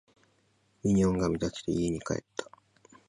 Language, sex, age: Japanese, male, under 19